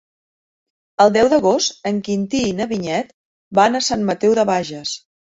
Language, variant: Catalan, Central